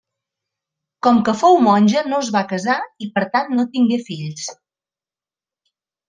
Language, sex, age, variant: Catalan, female, 30-39, Central